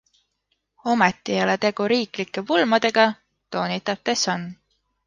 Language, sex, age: Estonian, female, 19-29